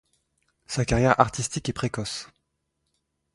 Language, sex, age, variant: French, male, 19-29, Français de métropole